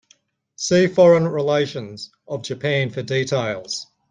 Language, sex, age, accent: English, male, 40-49, Australian English